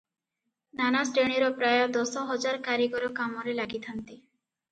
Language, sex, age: Odia, female, 19-29